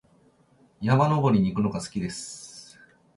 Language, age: Japanese, 40-49